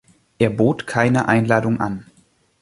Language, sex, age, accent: German, male, 19-29, Deutschland Deutsch